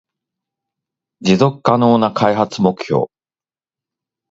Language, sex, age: Japanese, male, 50-59